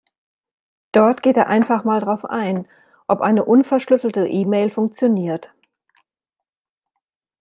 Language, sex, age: German, female, 50-59